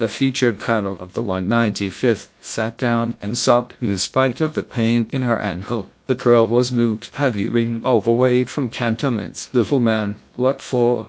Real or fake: fake